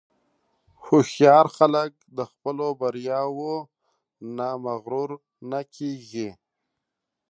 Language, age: Pashto, 30-39